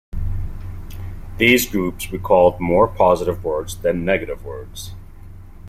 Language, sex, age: English, male, 40-49